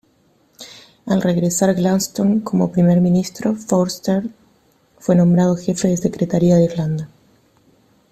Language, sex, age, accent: Spanish, female, 40-49, Rioplatense: Argentina, Uruguay, este de Bolivia, Paraguay